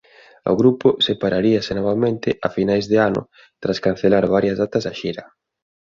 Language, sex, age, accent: Galician, male, 30-39, Normativo (estándar)